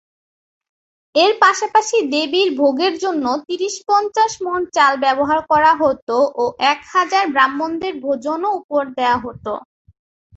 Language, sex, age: Bengali, female, under 19